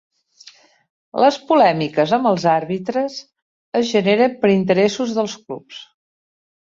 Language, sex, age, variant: Catalan, female, 40-49, Central